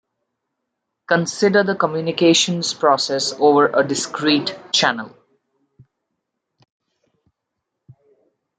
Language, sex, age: English, female, 30-39